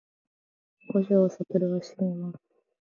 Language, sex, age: Japanese, female, 19-29